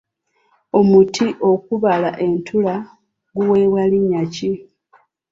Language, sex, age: Ganda, female, 40-49